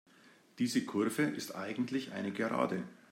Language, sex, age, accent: German, male, 50-59, Deutschland Deutsch